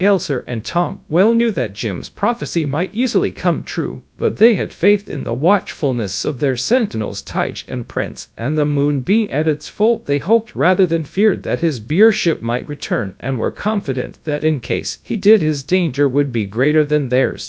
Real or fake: fake